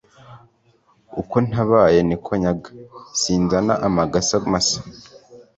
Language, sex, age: Kinyarwanda, male, 19-29